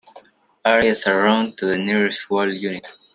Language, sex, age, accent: English, male, under 19, United States English